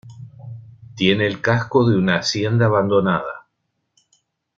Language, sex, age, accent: Spanish, male, 50-59, Rioplatense: Argentina, Uruguay, este de Bolivia, Paraguay